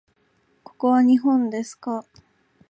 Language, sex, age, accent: Japanese, female, 19-29, 東京